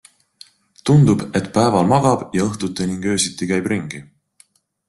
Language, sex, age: Estonian, male, 30-39